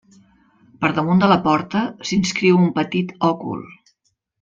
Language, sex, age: Catalan, female, 60-69